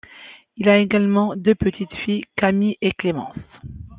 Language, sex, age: French, female, 40-49